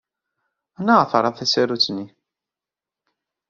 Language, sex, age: Kabyle, male, 19-29